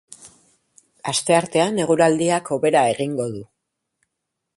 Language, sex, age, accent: Basque, female, 50-59, Mendebalekoa (Araba, Bizkaia, Gipuzkoako mendebaleko herri batzuk)